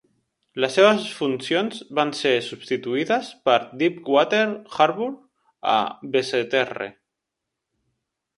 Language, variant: Catalan, Central